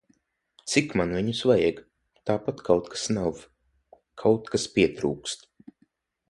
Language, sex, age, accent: Latvian, male, under 19, Vidus dialekts